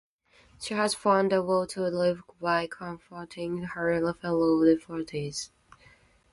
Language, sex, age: English, female, 19-29